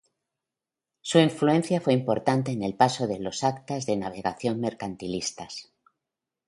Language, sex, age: Spanish, female, 60-69